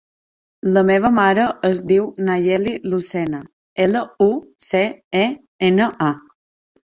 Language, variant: Catalan, Balear